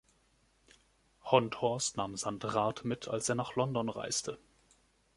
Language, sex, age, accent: German, male, 30-39, Deutschland Deutsch